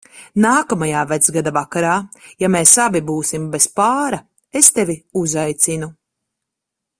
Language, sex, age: Latvian, female, 30-39